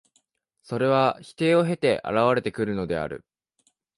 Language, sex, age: Japanese, male, 19-29